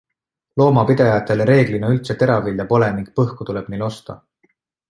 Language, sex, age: Estonian, male, 19-29